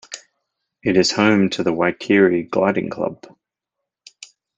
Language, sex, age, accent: English, male, 40-49, Australian English